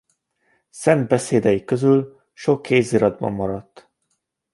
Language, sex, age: Hungarian, male, 19-29